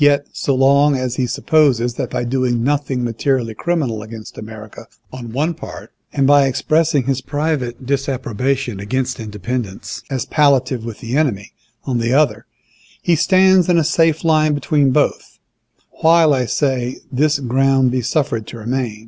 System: none